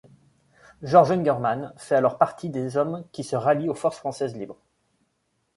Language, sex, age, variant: French, male, 30-39, Français de métropole